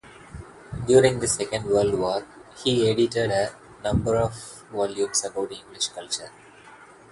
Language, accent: English, India and South Asia (India, Pakistan, Sri Lanka)